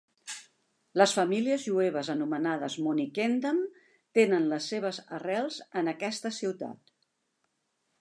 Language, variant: Catalan, Central